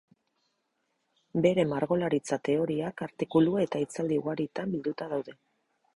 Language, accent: Basque, Mendebalekoa (Araba, Bizkaia, Gipuzkoako mendebaleko herri batzuk)